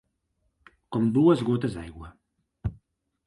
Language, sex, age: Catalan, male, 40-49